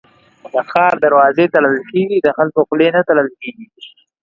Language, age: Pashto, 19-29